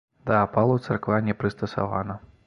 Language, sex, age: Belarusian, male, 30-39